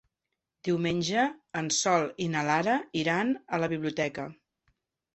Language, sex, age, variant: Catalan, female, 50-59, Central